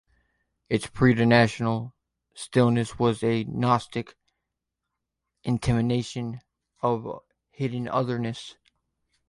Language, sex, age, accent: English, male, 30-39, United States English